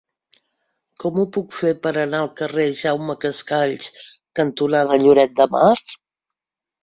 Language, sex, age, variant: Catalan, female, 60-69, Central